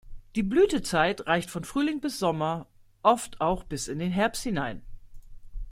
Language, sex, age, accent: German, female, 50-59, Deutschland Deutsch